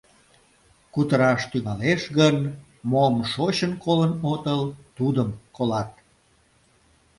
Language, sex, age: Mari, male, 60-69